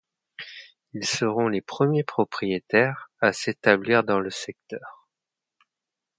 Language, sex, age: French, male, 30-39